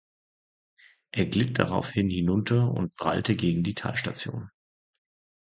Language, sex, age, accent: German, male, 30-39, Deutschland Deutsch